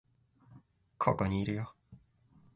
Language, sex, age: Japanese, male, 19-29